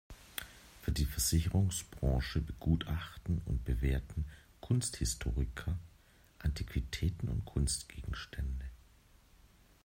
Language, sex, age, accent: German, male, 19-29, Deutschland Deutsch